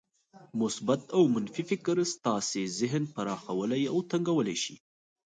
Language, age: Pashto, 19-29